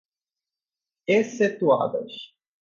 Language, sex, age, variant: Portuguese, male, 19-29, Portuguese (Brasil)